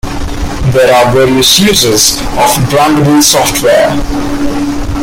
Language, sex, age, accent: English, male, 19-29, India and South Asia (India, Pakistan, Sri Lanka)